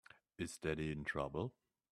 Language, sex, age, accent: English, male, 30-39, England English